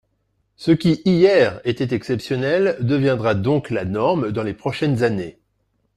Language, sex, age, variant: French, male, 40-49, Français de métropole